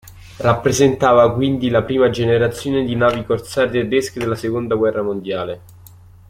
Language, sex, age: Italian, male, 19-29